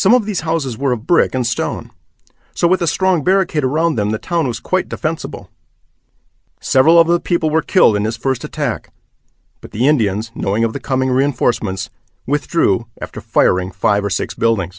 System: none